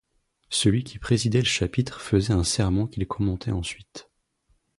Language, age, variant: French, 30-39, Français de métropole